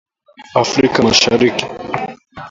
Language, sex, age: Swahili, male, under 19